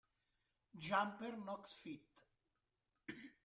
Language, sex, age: Italian, male, 60-69